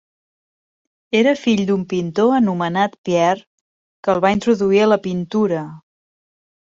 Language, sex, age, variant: Catalan, female, 40-49, Central